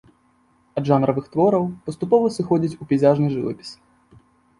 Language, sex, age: Belarusian, male, 19-29